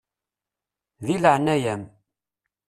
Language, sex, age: Kabyle, male, 30-39